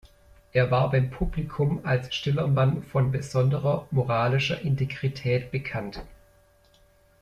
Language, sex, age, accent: German, male, 30-39, Deutschland Deutsch